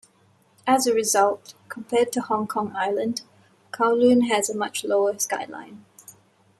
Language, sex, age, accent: English, female, 30-39, Singaporean English